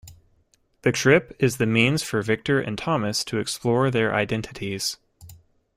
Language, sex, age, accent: English, male, 19-29, United States English